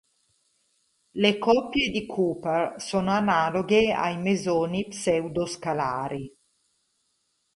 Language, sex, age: Italian, female, 40-49